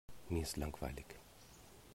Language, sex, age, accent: German, male, 40-49, Deutschland Deutsch